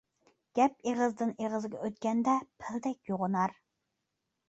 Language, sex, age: Uyghur, female, 19-29